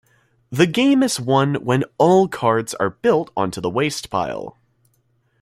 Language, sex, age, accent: English, male, under 19, United States English